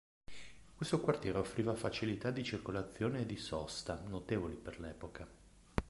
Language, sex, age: Italian, male, 40-49